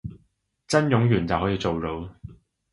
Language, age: Cantonese, 30-39